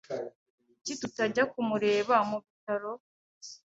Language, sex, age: Kinyarwanda, female, 19-29